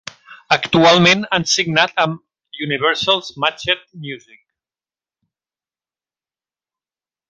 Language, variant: Catalan, Central